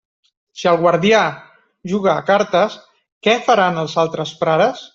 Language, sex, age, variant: Catalan, male, 30-39, Central